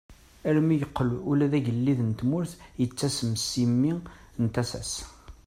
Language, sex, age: Kabyle, male, 30-39